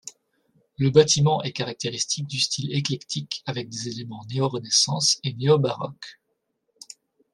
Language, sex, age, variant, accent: French, male, 30-39, Français d'Europe, Français de Belgique